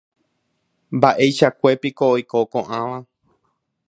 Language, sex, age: Guarani, male, 30-39